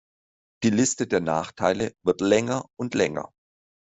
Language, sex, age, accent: German, male, 50-59, Deutschland Deutsch